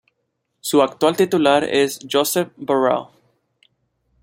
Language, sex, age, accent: Spanish, male, 19-29, México